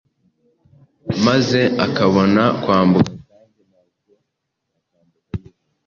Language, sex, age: Kinyarwanda, male, 19-29